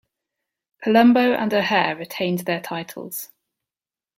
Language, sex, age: English, female, 30-39